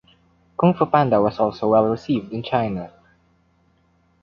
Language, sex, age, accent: English, male, under 19, Filipino